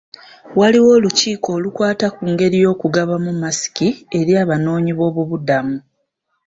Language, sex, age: Ganda, female, 19-29